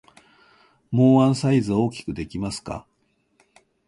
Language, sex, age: Japanese, male, 60-69